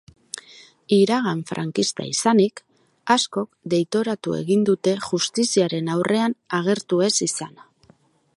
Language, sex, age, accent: Basque, female, 40-49, Mendebalekoa (Araba, Bizkaia, Gipuzkoako mendebaleko herri batzuk)